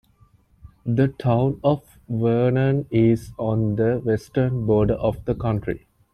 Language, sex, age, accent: English, male, 19-29, England English